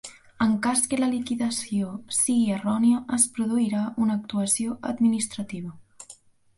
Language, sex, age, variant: Catalan, female, under 19, Central